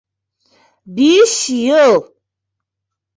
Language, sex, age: Bashkir, female, 30-39